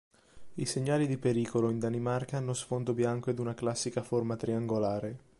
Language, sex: Italian, male